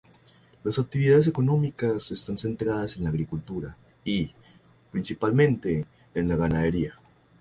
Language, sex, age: Spanish, male, under 19